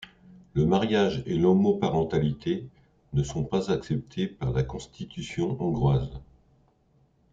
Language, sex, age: French, male, 60-69